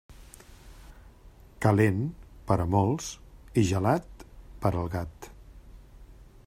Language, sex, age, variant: Catalan, male, 50-59, Central